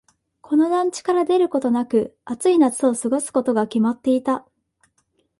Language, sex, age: Japanese, female, 19-29